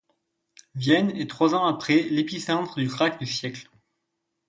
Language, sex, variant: French, male, Français de métropole